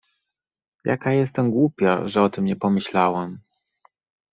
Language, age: Polish, 30-39